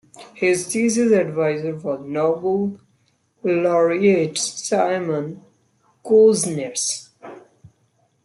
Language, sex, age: English, male, under 19